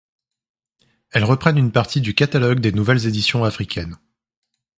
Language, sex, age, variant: French, male, 30-39, Français de métropole